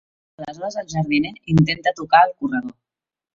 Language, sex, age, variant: Catalan, female, 40-49, Central